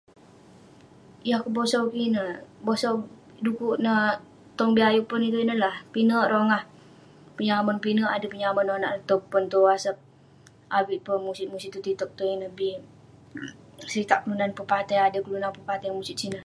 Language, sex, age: Western Penan, female, under 19